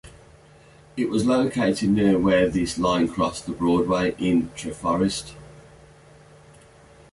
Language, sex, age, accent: English, male, 50-59, England English